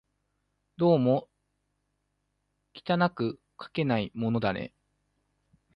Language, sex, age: Japanese, male, 19-29